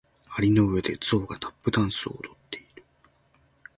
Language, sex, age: Japanese, male, 19-29